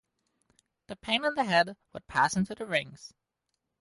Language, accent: English, United States English